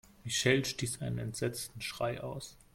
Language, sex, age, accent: German, male, 19-29, Deutschland Deutsch